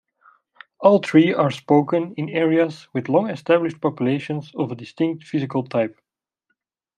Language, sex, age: English, male, 19-29